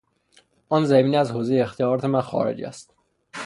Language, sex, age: Persian, male, 19-29